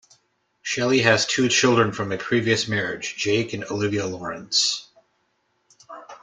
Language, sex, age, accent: English, male, 40-49, United States English